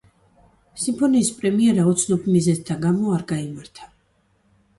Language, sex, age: Georgian, female, 40-49